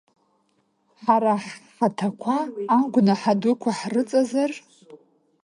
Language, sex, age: Abkhazian, female, 30-39